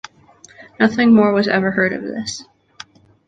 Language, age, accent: English, 19-29, United States English